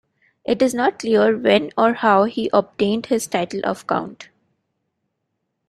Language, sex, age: English, female, 19-29